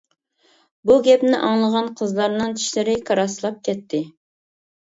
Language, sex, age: Uyghur, female, 19-29